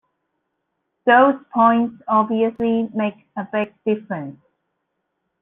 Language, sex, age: English, female, 19-29